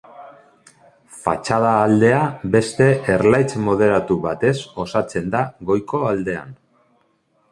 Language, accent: Basque, Mendebalekoa (Araba, Bizkaia, Gipuzkoako mendebaleko herri batzuk)